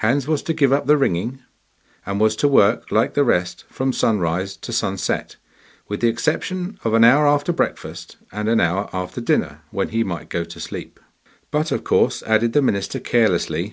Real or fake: real